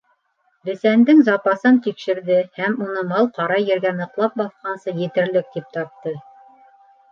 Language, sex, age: Bashkir, female, 40-49